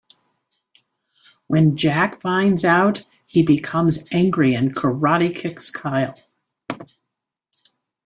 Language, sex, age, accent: English, female, 60-69, United States English